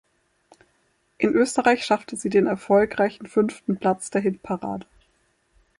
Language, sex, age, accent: German, female, 19-29, Deutschland Deutsch